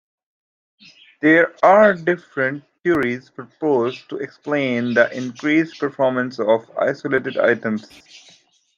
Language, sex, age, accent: English, male, 19-29, United States English